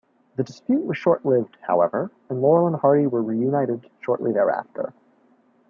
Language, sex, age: English, male, 19-29